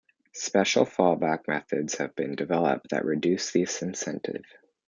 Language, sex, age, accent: English, male, under 19, Canadian English